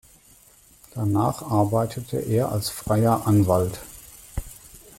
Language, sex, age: German, male, 40-49